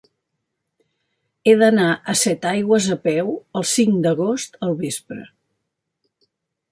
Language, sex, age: Catalan, female, 70-79